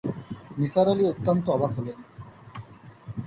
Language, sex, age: Bengali, male, 19-29